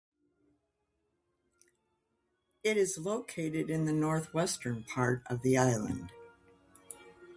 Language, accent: English, United States English